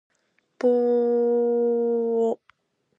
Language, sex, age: Japanese, female, 19-29